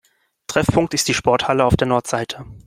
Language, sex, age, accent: German, male, 19-29, Deutschland Deutsch